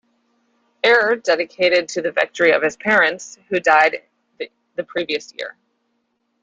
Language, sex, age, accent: English, female, 30-39, United States English